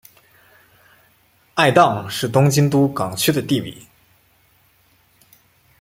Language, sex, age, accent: Chinese, male, 19-29, 出生地：湖北省